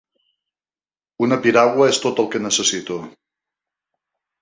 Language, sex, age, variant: Catalan, male, 50-59, Nord-Occidental